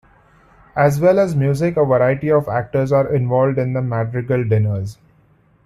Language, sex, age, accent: English, male, 30-39, India and South Asia (India, Pakistan, Sri Lanka)